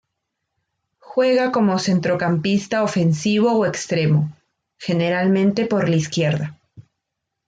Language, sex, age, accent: Spanish, female, 19-29, Andino-Pacífico: Colombia, Perú, Ecuador, oeste de Bolivia y Venezuela andina